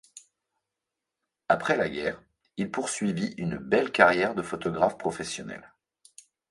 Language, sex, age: French, male, 40-49